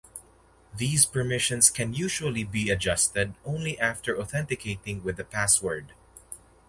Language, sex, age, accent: English, male, under 19, Filipino